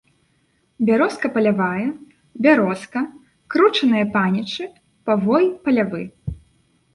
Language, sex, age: Belarusian, female, 19-29